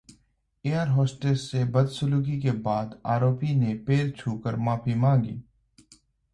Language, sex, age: Hindi, male, 30-39